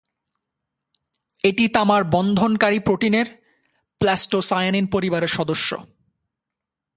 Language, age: Bengali, 19-29